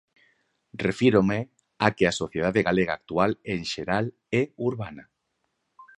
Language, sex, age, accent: Galician, male, 40-49, Normativo (estándar)